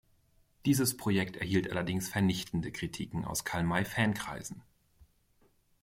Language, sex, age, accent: German, male, 40-49, Deutschland Deutsch